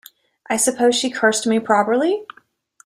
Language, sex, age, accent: English, female, 50-59, United States English